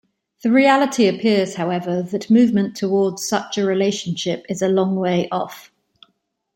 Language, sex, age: English, female, 50-59